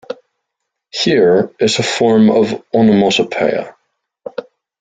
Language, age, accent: English, 19-29, Irish English